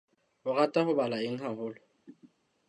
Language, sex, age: Southern Sotho, male, 30-39